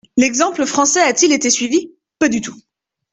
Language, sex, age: French, female, 19-29